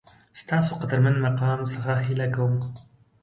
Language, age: Pashto, 30-39